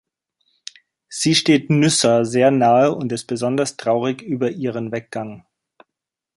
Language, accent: German, Deutschland Deutsch